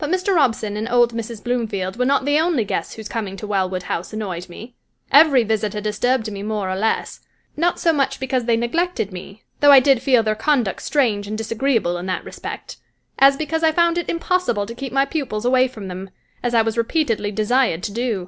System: none